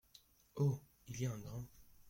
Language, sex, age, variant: French, male, under 19, Français de métropole